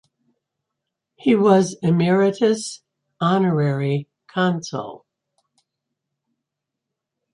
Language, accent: English, United States English